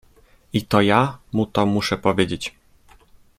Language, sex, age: Polish, male, 19-29